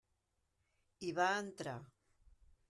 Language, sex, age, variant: Catalan, female, 60-69, Central